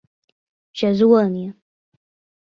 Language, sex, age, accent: Portuguese, female, 19-29, Gaucho